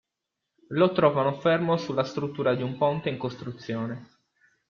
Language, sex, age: Italian, male, 19-29